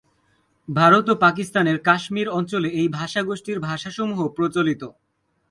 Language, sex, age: Bengali, male, under 19